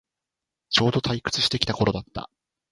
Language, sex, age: Japanese, female, 19-29